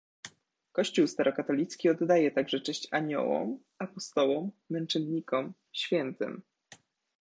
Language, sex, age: Polish, male, 19-29